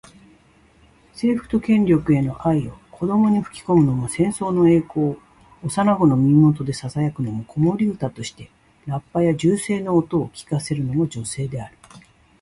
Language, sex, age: Japanese, female, 60-69